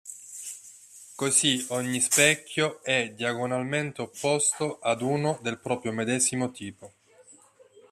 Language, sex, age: Italian, male, 19-29